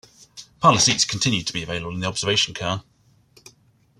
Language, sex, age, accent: English, male, 30-39, England English